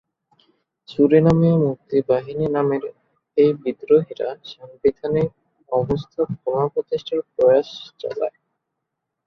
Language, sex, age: Bengali, male, 19-29